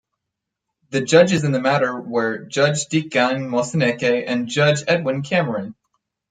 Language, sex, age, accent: English, male, 19-29, United States English